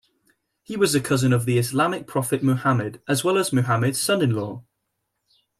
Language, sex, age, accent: English, male, 19-29, England English